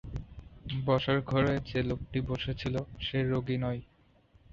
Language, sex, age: Bengali, male, 19-29